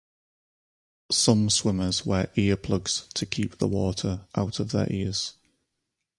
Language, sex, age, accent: English, male, 30-39, England English